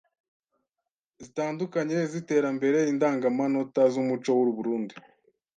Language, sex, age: Kinyarwanda, male, 19-29